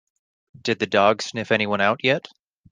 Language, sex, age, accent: English, male, 19-29, United States English